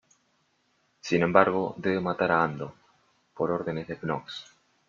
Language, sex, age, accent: Spanish, male, 19-29, Rioplatense: Argentina, Uruguay, este de Bolivia, Paraguay